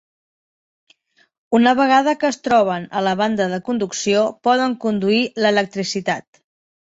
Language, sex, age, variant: Catalan, female, 30-39, Septentrional